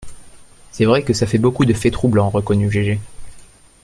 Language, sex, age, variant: French, male, 19-29, Français de métropole